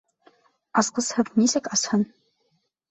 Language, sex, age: Bashkir, female, 19-29